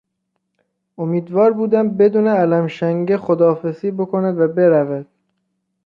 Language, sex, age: Persian, male, 19-29